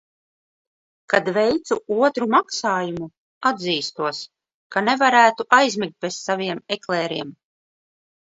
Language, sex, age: Latvian, female, 40-49